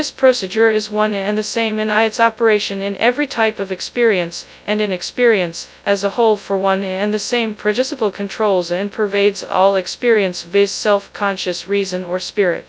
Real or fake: fake